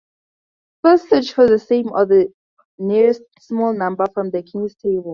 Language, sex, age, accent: English, female, under 19, Southern African (South Africa, Zimbabwe, Namibia)